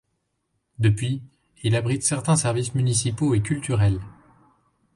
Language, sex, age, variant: French, male, 30-39, Français de métropole